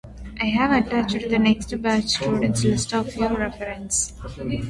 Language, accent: English, India and South Asia (India, Pakistan, Sri Lanka)